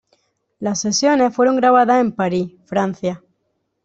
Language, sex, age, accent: Spanish, female, 19-29, España: Sur peninsular (Andalucia, Extremadura, Murcia)